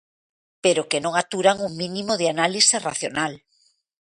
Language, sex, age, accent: Galician, female, 40-49, Normativo (estándar)